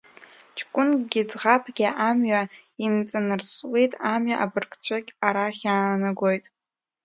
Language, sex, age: Abkhazian, female, under 19